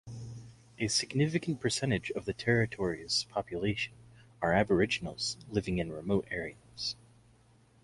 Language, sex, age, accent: English, male, 30-39, United States English